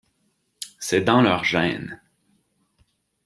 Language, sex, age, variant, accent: French, male, 30-39, Français d'Amérique du Nord, Français du Canada